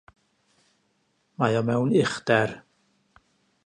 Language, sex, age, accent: Welsh, male, 50-59, Y Deyrnas Unedig Cymraeg